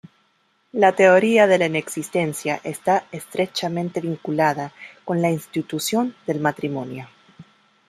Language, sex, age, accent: Spanish, female, 30-39, América central